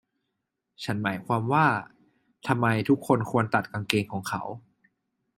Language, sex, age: Thai, male, 19-29